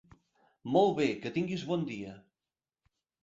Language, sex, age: Catalan, male, 50-59